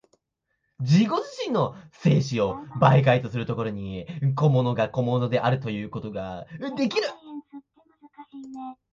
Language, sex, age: Japanese, male, 19-29